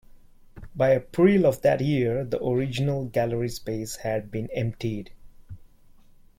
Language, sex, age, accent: English, male, 30-39, India and South Asia (India, Pakistan, Sri Lanka)